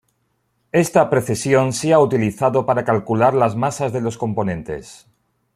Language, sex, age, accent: Spanish, male, 40-49, España: Sur peninsular (Andalucia, Extremadura, Murcia)